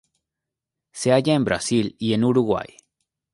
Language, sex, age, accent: Spanish, male, 19-29, México